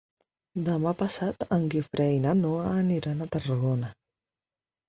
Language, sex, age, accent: Catalan, female, 19-29, aprenent (recent, des del castellà)